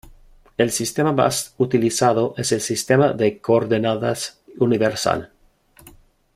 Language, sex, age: Spanish, male, 50-59